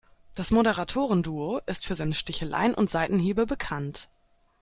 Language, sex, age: German, female, 19-29